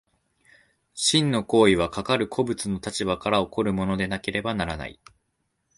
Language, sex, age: Japanese, male, 19-29